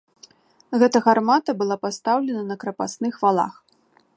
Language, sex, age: Belarusian, female, 19-29